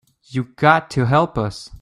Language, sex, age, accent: English, male, 19-29, Canadian English